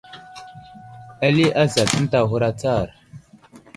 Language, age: Wuzlam, 19-29